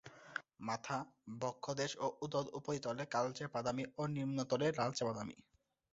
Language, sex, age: Bengali, male, 19-29